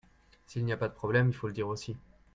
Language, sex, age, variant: French, male, 30-39, Français de métropole